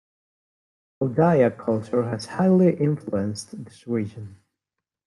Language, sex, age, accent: English, male, 19-29, United States English